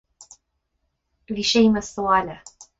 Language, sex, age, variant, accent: Irish, female, 30-39, Gaeilge Chonnacht, Cainteoir líofa, ní ó dhúchas